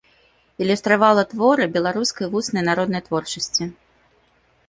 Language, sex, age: Belarusian, female, 30-39